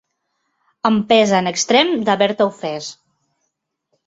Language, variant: Catalan, Central